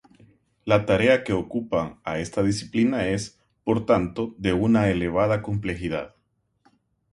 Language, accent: Spanish, América central